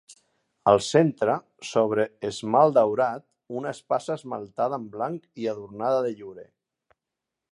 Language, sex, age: Catalan, male, 50-59